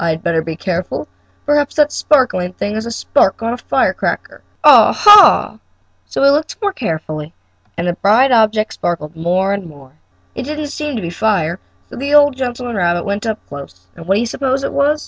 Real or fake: real